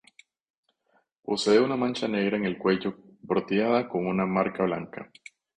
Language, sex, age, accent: Spanish, male, 30-39, América central